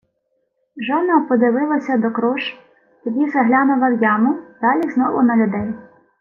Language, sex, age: Ukrainian, female, 19-29